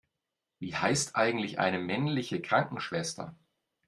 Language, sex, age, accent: German, male, 40-49, Deutschland Deutsch